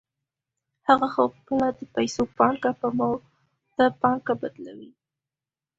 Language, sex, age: Pashto, female, under 19